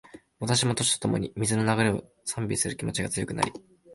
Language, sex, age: Japanese, male, 19-29